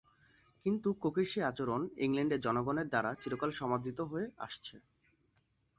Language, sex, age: Bengali, male, 19-29